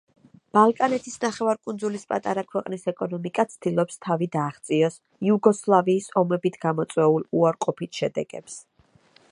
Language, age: Georgian, 30-39